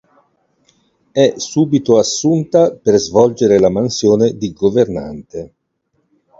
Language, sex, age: Italian, male, 60-69